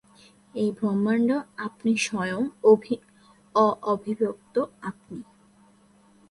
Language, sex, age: Bengali, female, 19-29